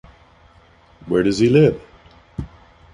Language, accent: English, United States English